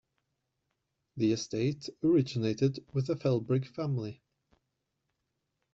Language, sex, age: English, male, 30-39